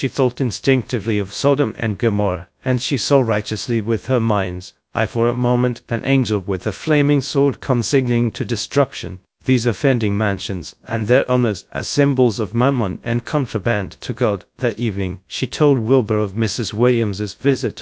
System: TTS, GradTTS